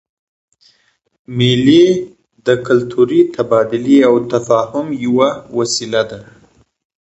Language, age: Pashto, 19-29